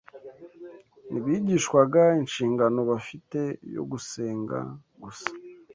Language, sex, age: Kinyarwanda, male, 19-29